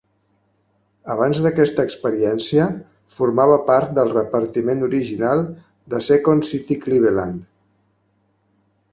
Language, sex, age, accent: Catalan, male, 50-59, Barceloní